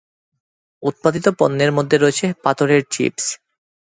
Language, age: Bengali, 30-39